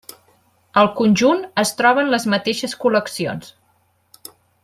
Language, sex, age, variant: Catalan, female, 19-29, Central